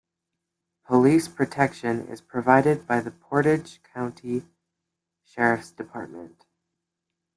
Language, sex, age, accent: English, male, under 19, United States English